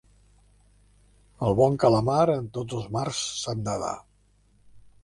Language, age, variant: Catalan, 70-79, Central